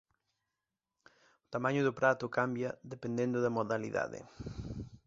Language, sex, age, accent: Galician, male, 19-29, Central (gheada)